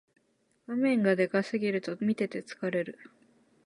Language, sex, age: Japanese, female, 19-29